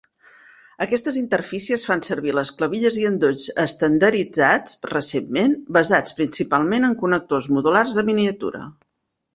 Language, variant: Catalan, Central